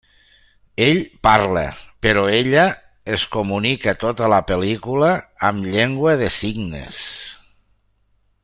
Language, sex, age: Catalan, male, 60-69